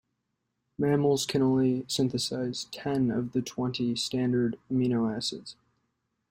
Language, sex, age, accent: English, male, 19-29, United States English